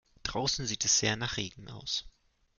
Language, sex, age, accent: German, male, 19-29, Deutschland Deutsch